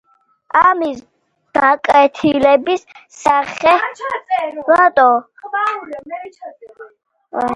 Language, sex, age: Georgian, female, under 19